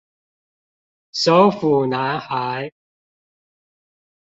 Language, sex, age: Chinese, male, 50-59